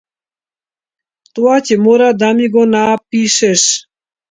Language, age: Macedonian, 40-49